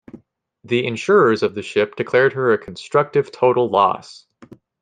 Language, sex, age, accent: English, female, 19-29, United States English